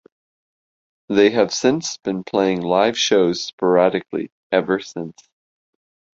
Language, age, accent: English, 30-39, Canadian English